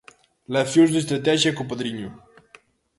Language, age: Galician, 19-29